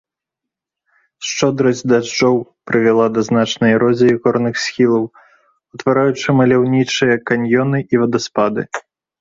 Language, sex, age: Belarusian, male, 30-39